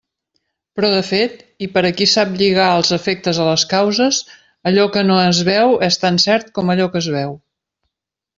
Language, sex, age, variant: Catalan, female, 50-59, Central